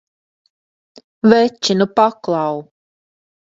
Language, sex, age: Latvian, female, 50-59